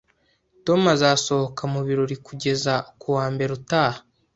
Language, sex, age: Kinyarwanda, male, 19-29